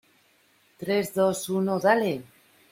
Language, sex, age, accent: Spanish, female, 40-49, España: Norte peninsular (Asturias, Castilla y León, Cantabria, País Vasco, Navarra, Aragón, La Rioja, Guadalajara, Cuenca)